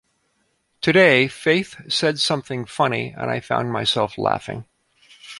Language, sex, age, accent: English, male, 50-59, United States English